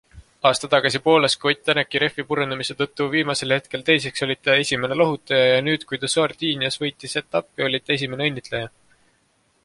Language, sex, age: Estonian, male, 19-29